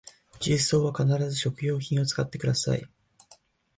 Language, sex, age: Japanese, male, 19-29